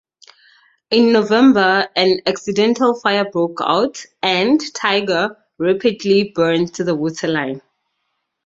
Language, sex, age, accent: English, female, 30-39, Southern African (South Africa, Zimbabwe, Namibia)